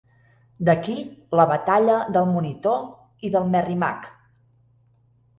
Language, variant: Catalan, Central